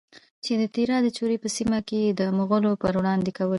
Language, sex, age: Pashto, female, 19-29